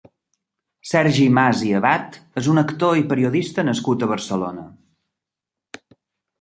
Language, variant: Catalan, Balear